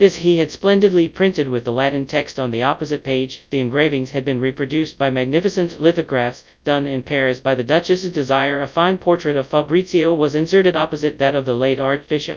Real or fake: fake